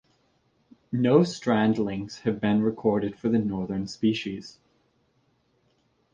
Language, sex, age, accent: English, male, 19-29, United States English